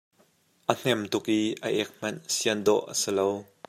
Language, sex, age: Hakha Chin, male, 30-39